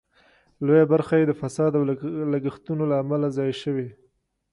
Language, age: Pashto, 30-39